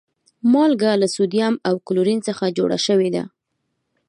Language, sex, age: Pashto, female, 19-29